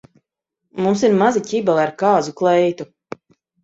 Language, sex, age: Latvian, female, 30-39